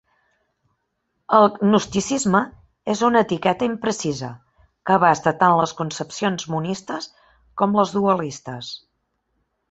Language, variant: Catalan, Central